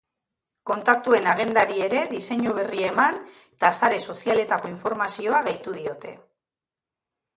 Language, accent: Basque, Mendebalekoa (Araba, Bizkaia, Gipuzkoako mendebaleko herri batzuk)